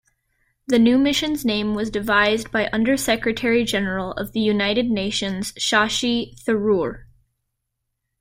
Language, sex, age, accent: English, female, under 19, United States English